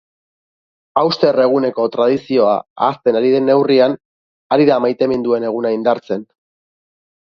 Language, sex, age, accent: Basque, male, 30-39, Erdialdekoa edo Nafarra (Gipuzkoa, Nafarroa)